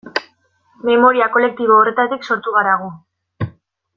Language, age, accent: Basque, 19-29, Mendebalekoa (Araba, Bizkaia, Gipuzkoako mendebaleko herri batzuk)